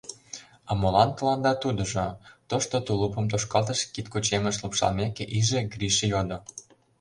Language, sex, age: Mari, male, 19-29